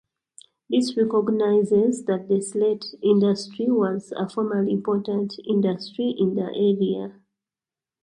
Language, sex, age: English, female, 30-39